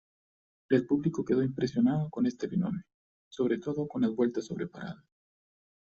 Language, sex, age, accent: Spanish, male, 30-39, América central